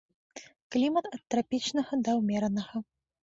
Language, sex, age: Belarusian, female, under 19